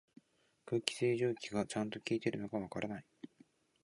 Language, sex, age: Japanese, male, 19-29